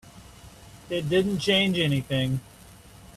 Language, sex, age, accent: English, male, 50-59, United States English